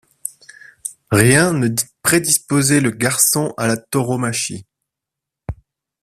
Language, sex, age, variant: French, male, 30-39, Français de métropole